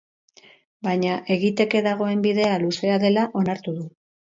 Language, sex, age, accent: Basque, female, 50-59, Mendebalekoa (Araba, Bizkaia, Gipuzkoako mendebaleko herri batzuk)